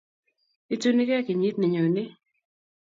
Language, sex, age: Kalenjin, female, 19-29